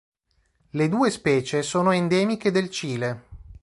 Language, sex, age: Italian, male, 30-39